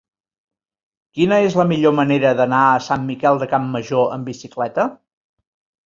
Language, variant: Catalan, Central